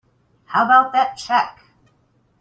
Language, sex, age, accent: English, female, 50-59, United States English